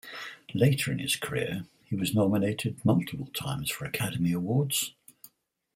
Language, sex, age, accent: English, male, 70-79, England English